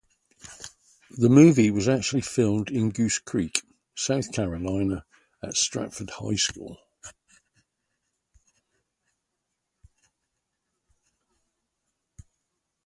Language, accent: English, England English